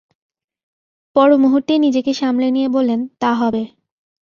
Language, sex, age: Bengali, female, 19-29